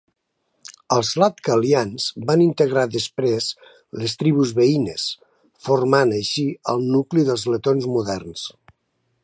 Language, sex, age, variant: Catalan, male, 60-69, Nord-Occidental